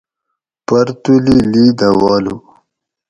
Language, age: Gawri, 19-29